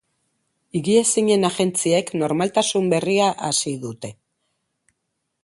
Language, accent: Basque, Mendebalekoa (Araba, Bizkaia, Gipuzkoako mendebaleko herri batzuk)